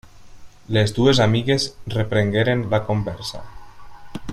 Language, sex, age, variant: Catalan, male, 19-29, Nord-Occidental